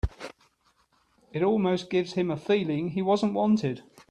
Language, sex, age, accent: English, male, 60-69, England English